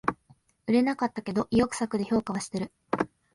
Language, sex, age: Japanese, female, 19-29